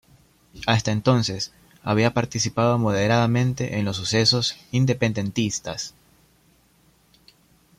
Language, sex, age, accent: Spanish, male, 19-29, Andino-Pacífico: Colombia, Perú, Ecuador, oeste de Bolivia y Venezuela andina